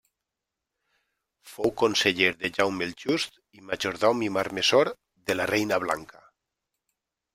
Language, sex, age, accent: Catalan, male, 40-49, valencià